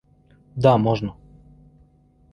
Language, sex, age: Russian, male, 30-39